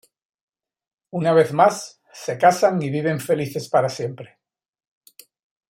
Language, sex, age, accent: Spanish, male, 50-59, España: Sur peninsular (Andalucia, Extremadura, Murcia)